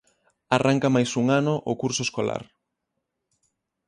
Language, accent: Galician, Oriental (común en zona oriental); Normativo (estándar)